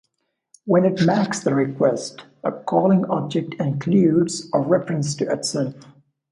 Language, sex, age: English, male, 19-29